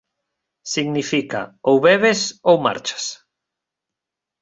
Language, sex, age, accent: Galician, male, 30-39, Normativo (estándar)